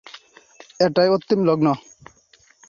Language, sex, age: Bengali, male, 19-29